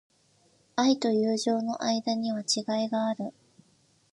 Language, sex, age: Japanese, female, 19-29